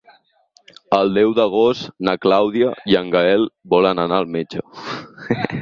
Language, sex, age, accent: Catalan, female, 30-39, nord-oriental